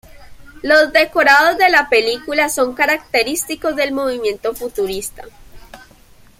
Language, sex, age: Spanish, female, 19-29